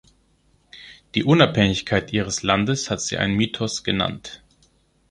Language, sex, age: German, male, 30-39